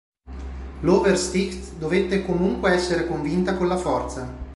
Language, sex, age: Italian, male, 30-39